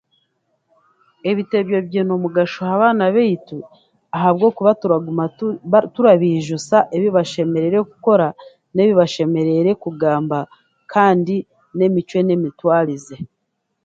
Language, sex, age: Chiga, female, 40-49